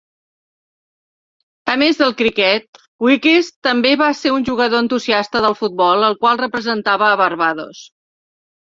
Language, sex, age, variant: Catalan, female, 60-69, Central